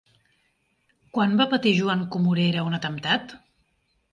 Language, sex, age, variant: Catalan, female, 40-49, Central